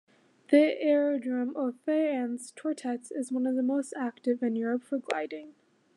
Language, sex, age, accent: English, female, under 19, United States English